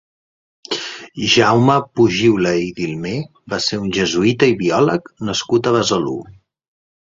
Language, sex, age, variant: Catalan, male, 19-29, Central